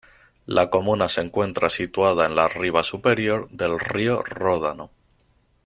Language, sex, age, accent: Spanish, male, 19-29, España: Centro-Sur peninsular (Madrid, Toledo, Castilla-La Mancha)